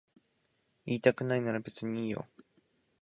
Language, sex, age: Japanese, male, 19-29